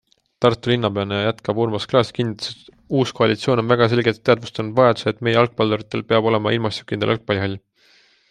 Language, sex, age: Estonian, male, 19-29